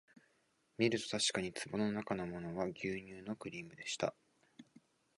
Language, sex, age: Japanese, male, 19-29